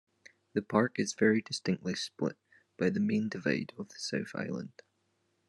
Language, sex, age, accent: English, male, 19-29, Scottish English